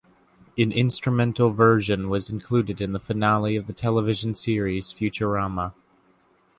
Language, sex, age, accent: English, male, 19-29, United States English